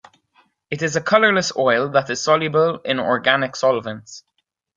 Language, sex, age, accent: English, male, 19-29, England English